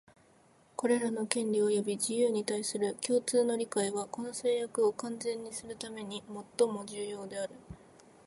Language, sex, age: Japanese, female, 19-29